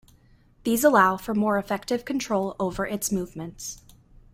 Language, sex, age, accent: English, female, 19-29, United States English